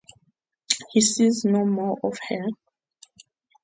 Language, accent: English, Southern African (South Africa, Zimbabwe, Namibia)